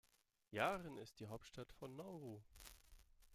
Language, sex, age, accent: German, male, 30-39, Deutschland Deutsch